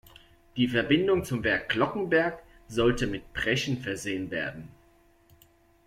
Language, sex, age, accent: German, male, 19-29, Deutschland Deutsch